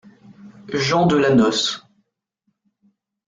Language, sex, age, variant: French, male, under 19, Français de métropole